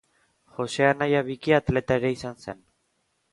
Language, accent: Basque, Erdialdekoa edo Nafarra (Gipuzkoa, Nafarroa)